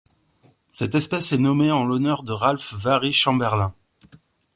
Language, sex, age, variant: French, male, 40-49, Français de métropole